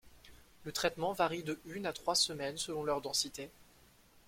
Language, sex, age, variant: French, male, 19-29, Français de métropole